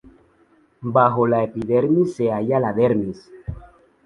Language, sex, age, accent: Spanish, male, 30-39, Caribe: Cuba, Venezuela, Puerto Rico, República Dominicana, Panamá, Colombia caribeña, México caribeño, Costa del golfo de México